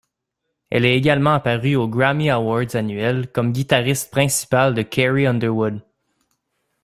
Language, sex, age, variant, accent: French, male, 19-29, Français d'Amérique du Nord, Français du Canada